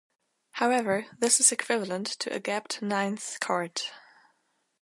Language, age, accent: English, under 19, United States English